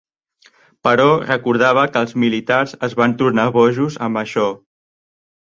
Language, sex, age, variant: Catalan, male, 30-39, Central